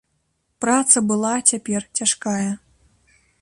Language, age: Belarusian, 19-29